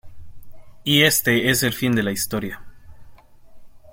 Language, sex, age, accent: Spanish, male, 19-29, América central